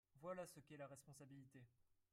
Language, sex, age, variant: French, male, 19-29, Français de métropole